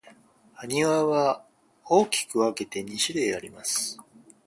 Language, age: Japanese, 50-59